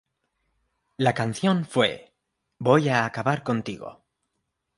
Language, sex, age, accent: Spanish, male, 19-29, España: Norte peninsular (Asturias, Castilla y León, Cantabria, País Vasco, Navarra, Aragón, La Rioja, Guadalajara, Cuenca)